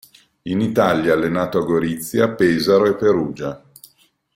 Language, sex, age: Italian, male, 50-59